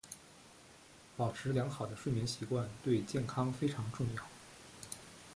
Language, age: Chinese, 30-39